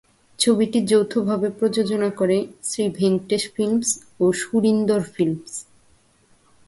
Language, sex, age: Bengali, female, 30-39